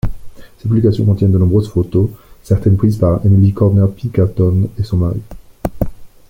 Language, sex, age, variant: French, male, 30-39, Français de métropole